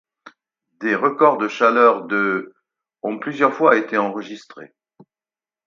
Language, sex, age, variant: French, male, 60-69, Français de métropole